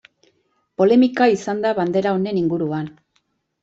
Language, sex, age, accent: Basque, female, 40-49, Erdialdekoa edo Nafarra (Gipuzkoa, Nafarroa)